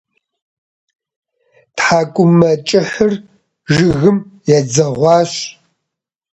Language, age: Kabardian, 40-49